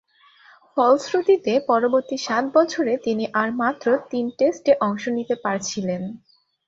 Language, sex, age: Bengali, male, under 19